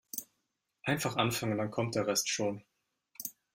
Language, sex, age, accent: German, male, 19-29, Deutschland Deutsch